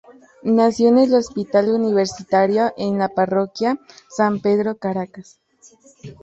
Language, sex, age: Spanish, female, 30-39